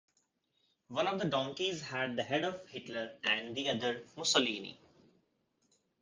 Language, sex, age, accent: English, male, 19-29, India and South Asia (India, Pakistan, Sri Lanka)